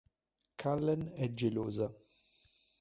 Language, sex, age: Italian, male, 40-49